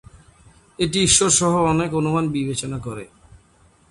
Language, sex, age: Bengali, male, 30-39